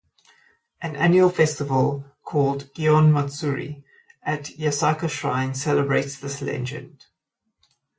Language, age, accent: English, 30-39, Southern African (South Africa, Zimbabwe, Namibia)